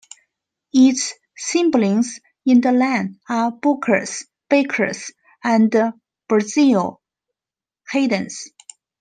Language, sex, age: English, female, 30-39